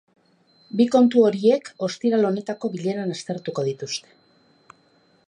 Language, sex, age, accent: Basque, female, 50-59, Mendebalekoa (Araba, Bizkaia, Gipuzkoako mendebaleko herri batzuk)